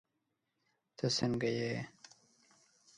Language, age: Pashto, 19-29